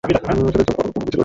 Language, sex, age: Bengali, male, 19-29